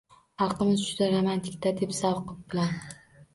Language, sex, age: Uzbek, female, 19-29